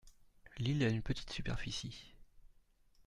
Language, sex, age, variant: French, male, 40-49, Français de métropole